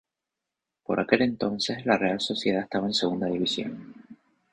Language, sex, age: Spanish, male, 19-29